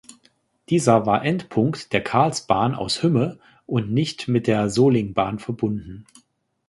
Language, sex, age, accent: German, male, 30-39, Deutschland Deutsch